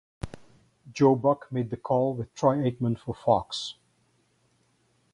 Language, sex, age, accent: English, male, 60-69, United States English